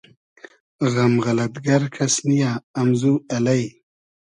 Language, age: Hazaragi, 19-29